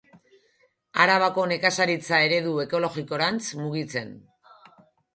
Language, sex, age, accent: Basque, female, 40-49, Erdialdekoa edo Nafarra (Gipuzkoa, Nafarroa)